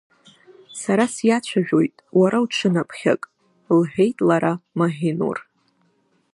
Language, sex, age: Abkhazian, female, 19-29